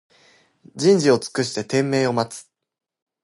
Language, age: Japanese, 19-29